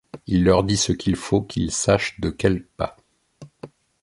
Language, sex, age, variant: French, male, 50-59, Français de métropole